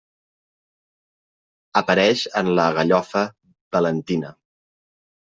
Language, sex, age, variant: Catalan, male, 30-39, Central